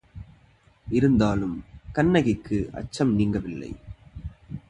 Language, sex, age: Tamil, male, 30-39